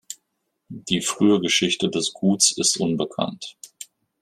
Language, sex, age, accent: German, male, 50-59, Deutschland Deutsch